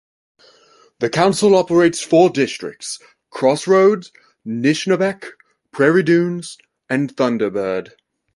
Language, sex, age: English, male, 19-29